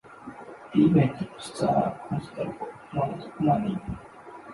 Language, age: English, 30-39